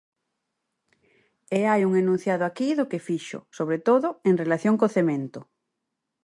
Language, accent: Galician, Oriental (común en zona oriental)